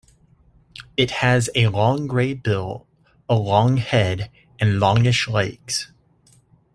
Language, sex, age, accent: English, male, 30-39, United States English